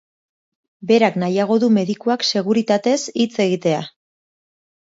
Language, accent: Basque, Mendebalekoa (Araba, Bizkaia, Gipuzkoako mendebaleko herri batzuk)